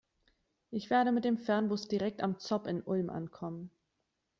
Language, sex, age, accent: German, female, 30-39, Deutschland Deutsch